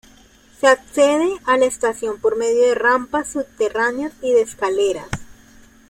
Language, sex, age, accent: Spanish, female, 19-29, Caribe: Cuba, Venezuela, Puerto Rico, República Dominicana, Panamá, Colombia caribeña, México caribeño, Costa del golfo de México